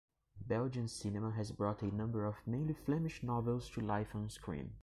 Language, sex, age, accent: English, male, 19-29, United States English